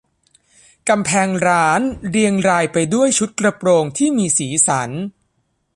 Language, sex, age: Thai, male, under 19